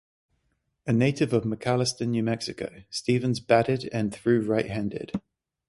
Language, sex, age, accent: English, male, 40-49, United States English; England English